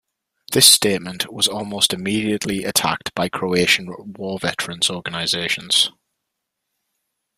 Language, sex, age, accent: English, male, 19-29, England English